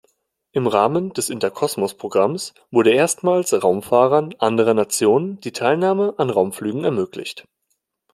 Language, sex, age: German, male, 19-29